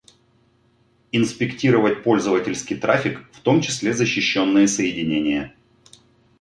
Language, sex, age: Russian, male, 40-49